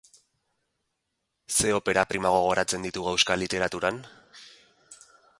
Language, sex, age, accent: Basque, male, 30-39, Erdialdekoa edo Nafarra (Gipuzkoa, Nafarroa)